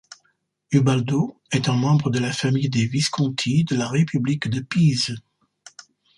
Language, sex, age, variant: French, male, 50-59, Français d'Europe